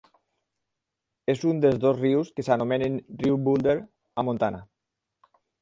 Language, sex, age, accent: Catalan, male, 50-59, valencià